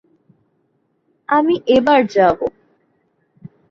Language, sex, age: Bengali, female, under 19